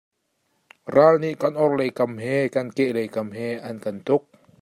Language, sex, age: Hakha Chin, male, 30-39